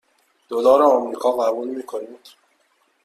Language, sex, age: Persian, male, 19-29